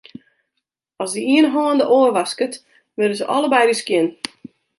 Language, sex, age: Western Frisian, female, 40-49